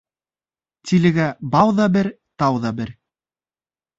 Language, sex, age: Bashkir, male, 19-29